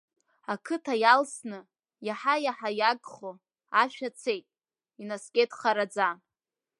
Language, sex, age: Abkhazian, female, under 19